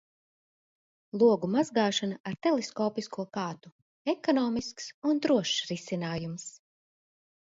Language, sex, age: Latvian, female, 40-49